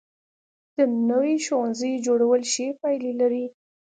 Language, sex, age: Pashto, female, 19-29